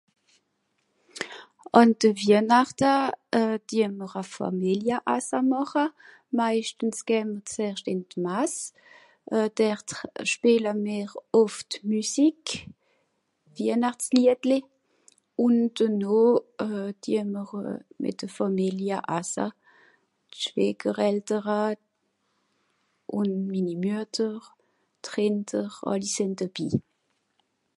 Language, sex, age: Swiss German, female, 40-49